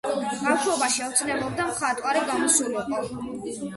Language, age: Georgian, 30-39